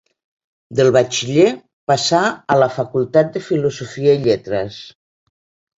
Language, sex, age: Catalan, female, 60-69